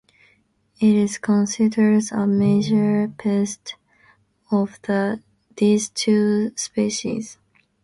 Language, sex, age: English, female, under 19